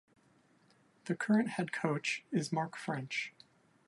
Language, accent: English, United States English